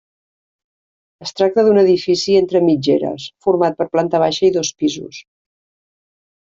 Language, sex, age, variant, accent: Catalan, female, 50-59, Central, central